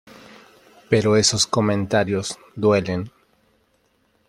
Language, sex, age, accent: Spanish, male, 30-39, Rioplatense: Argentina, Uruguay, este de Bolivia, Paraguay